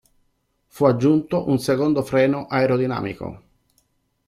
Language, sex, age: Italian, male, 50-59